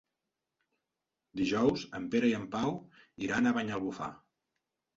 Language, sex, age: Catalan, male, 50-59